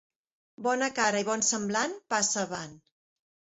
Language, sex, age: Catalan, female, 40-49